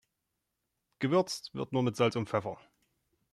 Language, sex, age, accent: German, male, 30-39, Deutschland Deutsch